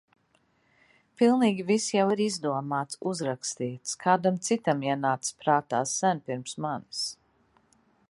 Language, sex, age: Latvian, female, 50-59